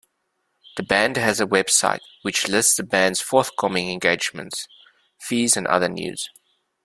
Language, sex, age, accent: English, male, 30-39, Southern African (South Africa, Zimbabwe, Namibia)